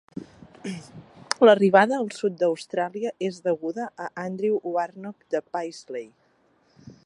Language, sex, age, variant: Catalan, female, 30-39, Central